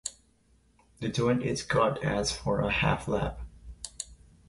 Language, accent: English, India and South Asia (India, Pakistan, Sri Lanka)